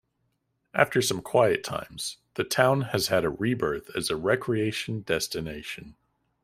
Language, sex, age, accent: English, male, 19-29, United States English